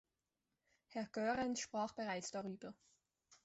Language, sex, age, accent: German, female, 19-29, Schweizerdeutsch